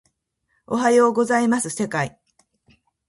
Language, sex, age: Japanese, female, 50-59